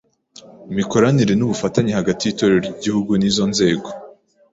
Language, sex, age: Kinyarwanda, female, 19-29